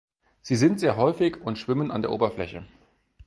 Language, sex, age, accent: German, male, 40-49, Deutschland Deutsch